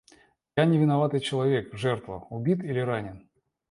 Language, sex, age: Russian, male, 40-49